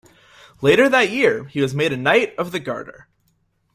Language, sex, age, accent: English, male, under 19, United States English